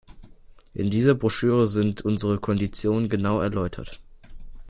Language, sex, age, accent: German, male, under 19, Deutschland Deutsch